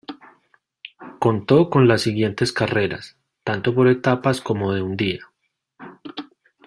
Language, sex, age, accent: Spanish, male, 30-39, Andino-Pacífico: Colombia, Perú, Ecuador, oeste de Bolivia y Venezuela andina